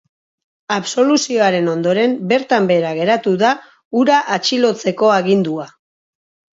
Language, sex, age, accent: Basque, female, 40-49, Mendebalekoa (Araba, Bizkaia, Gipuzkoako mendebaleko herri batzuk)